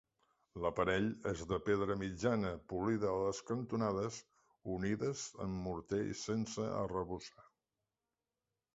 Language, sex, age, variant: Catalan, male, 60-69, Central